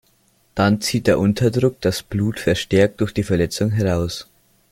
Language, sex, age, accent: German, male, 90+, Österreichisches Deutsch